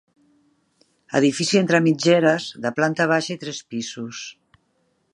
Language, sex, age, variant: Catalan, female, 50-59, Central